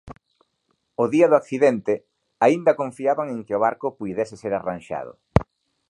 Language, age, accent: Galician, 30-39, Normativo (estándar)